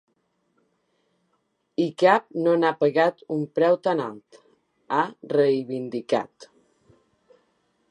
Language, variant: Catalan, Balear